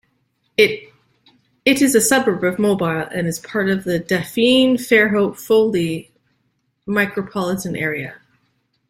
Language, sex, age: English, female, 40-49